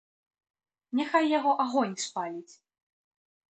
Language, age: Belarusian, 19-29